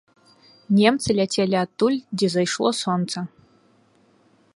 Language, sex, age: Belarusian, female, 19-29